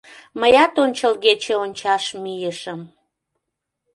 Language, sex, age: Mari, female, 30-39